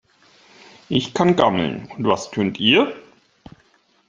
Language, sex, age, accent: German, male, 40-49, Deutschland Deutsch